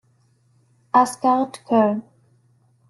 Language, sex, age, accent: German, female, 19-29, Deutschland Deutsch